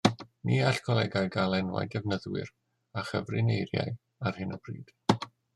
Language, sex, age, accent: Welsh, male, 60-69, Y Deyrnas Unedig Cymraeg